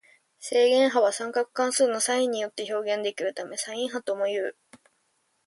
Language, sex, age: Japanese, female, 19-29